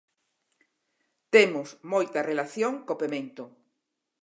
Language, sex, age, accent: Galician, female, 60-69, Normativo (estándar)